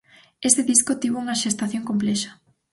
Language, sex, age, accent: Galician, female, 19-29, Normativo (estándar)